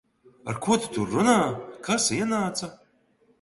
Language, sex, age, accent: Latvian, male, 30-39, Rigas